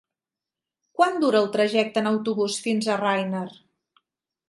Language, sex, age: Catalan, female, 60-69